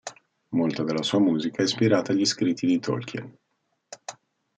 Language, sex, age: Italian, male, 40-49